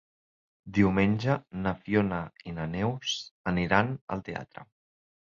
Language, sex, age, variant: Catalan, male, 30-39, Central